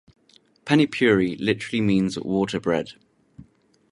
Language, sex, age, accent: English, male, 19-29, England English